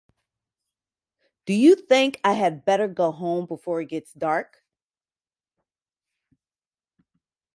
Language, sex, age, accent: English, female, 40-49, United States English